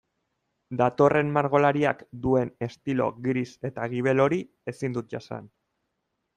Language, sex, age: Basque, male, 30-39